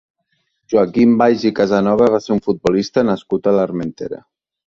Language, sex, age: Catalan, male, under 19